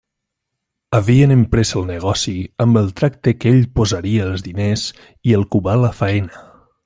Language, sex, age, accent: Catalan, male, 19-29, valencià